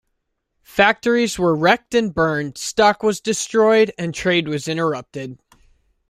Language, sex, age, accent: English, male, 19-29, United States English